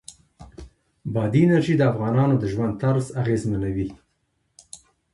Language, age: Pashto, 50-59